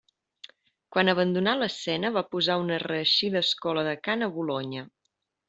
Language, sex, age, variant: Catalan, female, 30-39, Septentrional